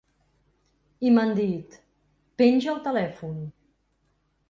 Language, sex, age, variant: Catalan, female, 40-49, Central